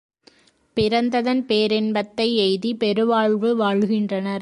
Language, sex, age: Tamil, female, 30-39